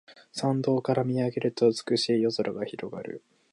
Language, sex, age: Japanese, male, 19-29